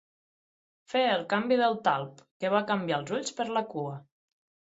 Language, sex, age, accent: Catalan, female, 19-29, Tortosí; Ebrenc